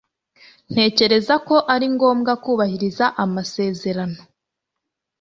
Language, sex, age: Kinyarwanda, female, 19-29